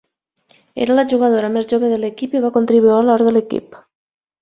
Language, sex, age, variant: Catalan, female, 19-29, Nord-Occidental